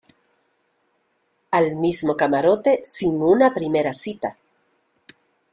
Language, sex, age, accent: Spanish, female, 40-49, América central